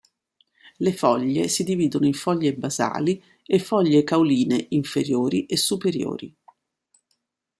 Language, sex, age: Italian, female, 60-69